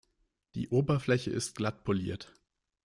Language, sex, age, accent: German, male, 19-29, Deutschland Deutsch